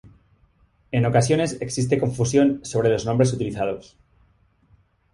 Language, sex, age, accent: Spanish, male, 30-39, España: Norte peninsular (Asturias, Castilla y León, Cantabria, País Vasco, Navarra, Aragón, La Rioja, Guadalajara, Cuenca)